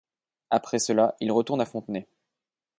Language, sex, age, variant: French, male, 30-39, Français de métropole